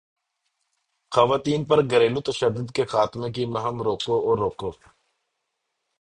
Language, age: Urdu, 30-39